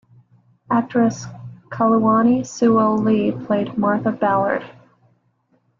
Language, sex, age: English, female, 30-39